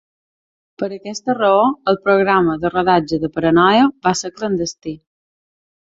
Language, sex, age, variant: Catalan, female, 19-29, Balear